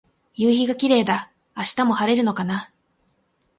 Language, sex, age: Japanese, female, 19-29